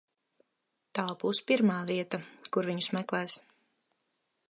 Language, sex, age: Latvian, female, 30-39